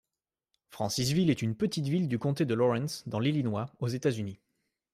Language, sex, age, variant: French, male, 19-29, Français de métropole